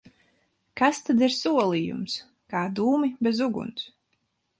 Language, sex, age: Latvian, female, 19-29